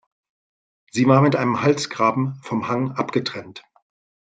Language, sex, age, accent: German, male, 50-59, Deutschland Deutsch